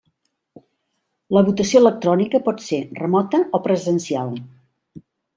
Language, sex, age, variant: Catalan, female, 60-69, Central